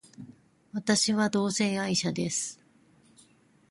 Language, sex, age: Japanese, female, 50-59